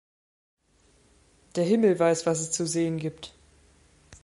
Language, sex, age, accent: German, male, under 19, Deutschland Deutsch